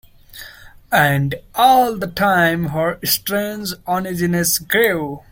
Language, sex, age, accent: English, male, 19-29, India and South Asia (India, Pakistan, Sri Lanka)